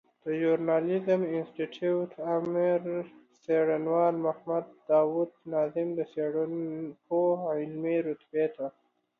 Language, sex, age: Pashto, male, 19-29